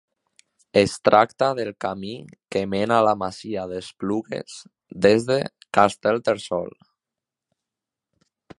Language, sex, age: Catalan, male, under 19